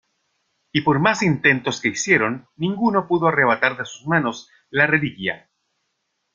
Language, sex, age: Spanish, male, 50-59